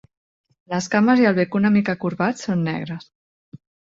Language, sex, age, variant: Catalan, female, 30-39, Central